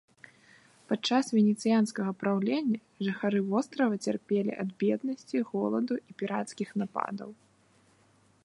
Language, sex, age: Belarusian, female, 19-29